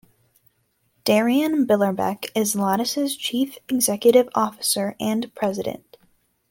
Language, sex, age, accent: English, female, under 19, United States English